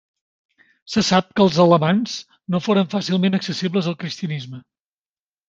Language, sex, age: Catalan, male, 40-49